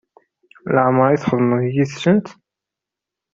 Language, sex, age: Kabyle, male, 19-29